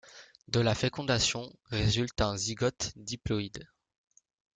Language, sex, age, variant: French, male, 19-29, Français de métropole